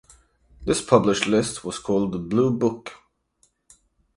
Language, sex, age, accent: English, male, 19-29, United States English; England English